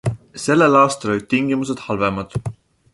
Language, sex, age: Estonian, male, 19-29